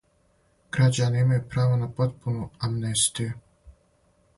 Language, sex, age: Serbian, male, 19-29